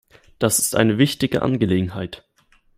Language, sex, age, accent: German, male, 19-29, Deutschland Deutsch